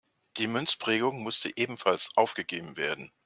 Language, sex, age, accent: German, male, 60-69, Deutschland Deutsch